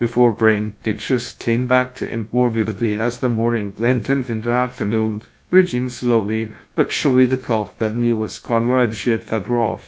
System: TTS, GlowTTS